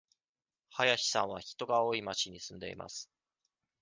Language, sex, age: Japanese, male, 19-29